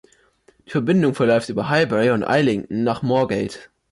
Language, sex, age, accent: German, male, under 19, Deutschland Deutsch